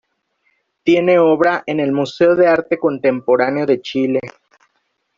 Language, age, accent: Spanish, 30-39, México